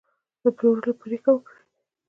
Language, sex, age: Pashto, female, 19-29